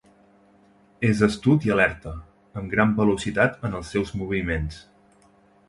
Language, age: Catalan, 30-39